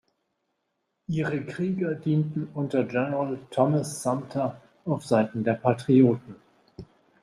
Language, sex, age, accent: German, male, 40-49, Deutschland Deutsch